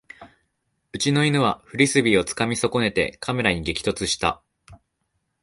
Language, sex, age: Japanese, male, 19-29